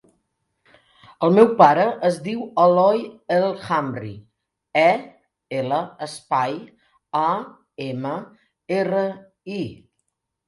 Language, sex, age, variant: Catalan, female, 60-69, Central